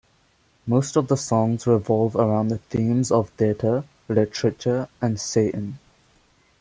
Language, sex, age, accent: English, male, under 19, England English